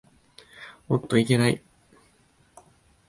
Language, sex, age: Japanese, male, 19-29